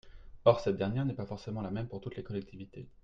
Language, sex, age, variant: French, male, 30-39, Français de métropole